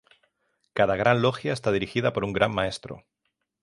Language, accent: Spanish, España: Centro-Sur peninsular (Madrid, Toledo, Castilla-La Mancha); España: Sur peninsular (Andalucia, Extremadura, Murcia)